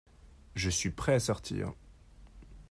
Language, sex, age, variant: French, male, 19-29, Français de métropole